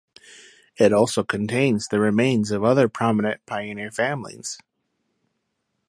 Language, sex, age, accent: English, male, 30-39, United States English